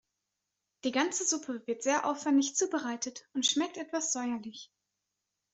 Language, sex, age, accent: German, female, 19-29, Deutschland Deutsch